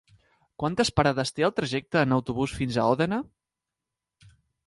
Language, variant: Catalan, Central